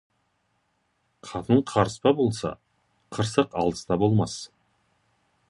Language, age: Kazakh, 40-49